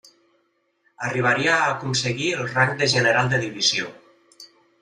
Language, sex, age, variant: Catalan, male, 50-59, Central